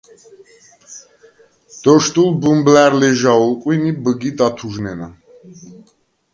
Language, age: Svan, 40-49